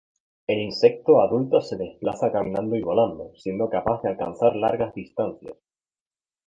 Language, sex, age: Spanish, male, 19-29